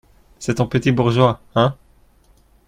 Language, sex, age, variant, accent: French, male, 19-29, Français d'Europe, Français de Suisse